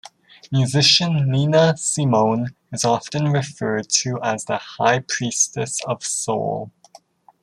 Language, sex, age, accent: English, male, 19-29, Canadian English